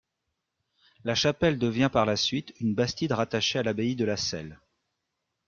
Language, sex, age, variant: French, male, 40-49, Français de métropole